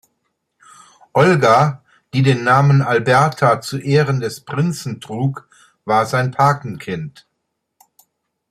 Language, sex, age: German, male, 60-69